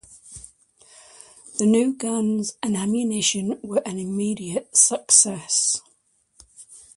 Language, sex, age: English, female, 60-69